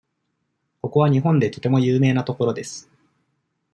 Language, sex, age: Japanese, male, 19-29